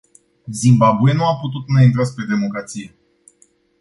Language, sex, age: Romanian, male, 19-29